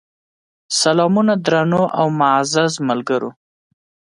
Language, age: Pashto, 30-39